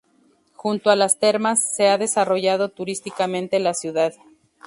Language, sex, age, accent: Spanish, female, 30-39, México